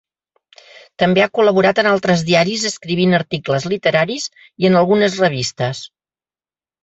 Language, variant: Catalan, Central